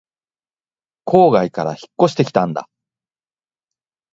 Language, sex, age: Japanese, male, 50-59